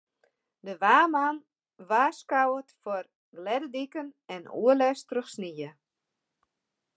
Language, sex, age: Western Frisian, female, 50-59